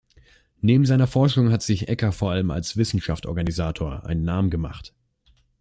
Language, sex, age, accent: German, male, under 19, Deutschland Deutsch